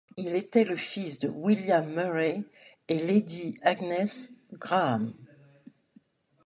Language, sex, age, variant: French, female, 60-69, Français de métropole